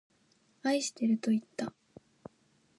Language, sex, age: Japanese, female, 19-29